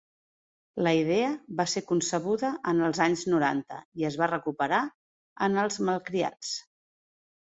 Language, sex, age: Catalan, female, 40-49